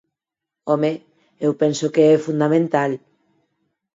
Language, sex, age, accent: Galician, female, 40-49, Neofalante